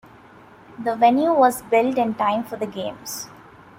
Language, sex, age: English, female, 19-29